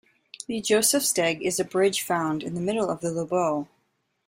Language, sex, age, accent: English, female, 19-29, United States English